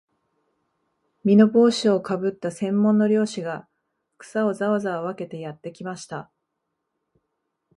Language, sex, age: Japanese, female, 30-39